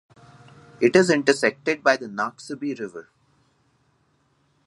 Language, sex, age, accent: English, male, 19-29, India and South Asia (India, Pakistan, Sri Lanka)